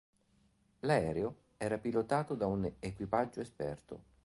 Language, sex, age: Italian, male, 40-49